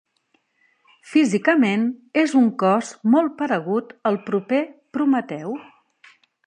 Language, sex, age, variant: Catalan, female, 50-59, Central